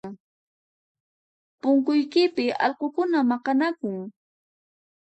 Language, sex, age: Puno Quechua, female, 19-29